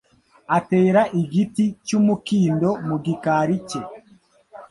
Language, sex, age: Kinyarwanda, male, 19-29